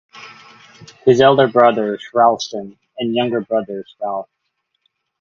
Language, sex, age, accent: English, male, 19-29, Filipino